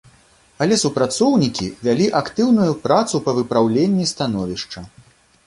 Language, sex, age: Belarusian, male, 30-39